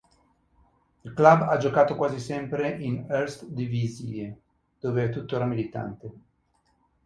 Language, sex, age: Italian, male, 50-59